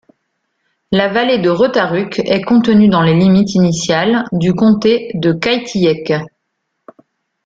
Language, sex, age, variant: French, female, 40-49, Français de métropole